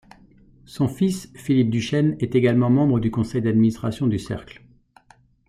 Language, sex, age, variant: French, male, 40-49, Français de métropole